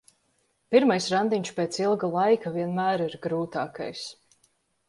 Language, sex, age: Latvian, female, 19-29